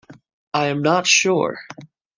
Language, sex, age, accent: English, male, 19-29, United States English